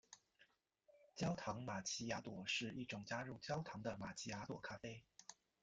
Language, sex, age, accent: Chinese, male, 40-49, 出生地：上海市